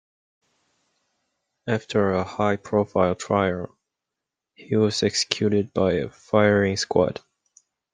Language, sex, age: English, male, 19-29